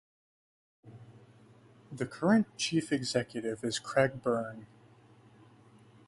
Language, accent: English, United States English